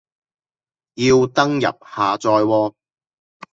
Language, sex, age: Cantonese, male, 40-49